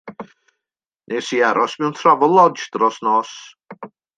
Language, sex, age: Welsh, male, 60-69